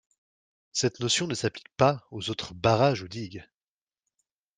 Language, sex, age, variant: French, male, 19-29, Français de métropole